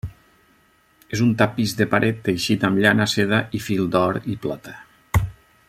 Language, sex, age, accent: Catalan, male, 40-49, valencià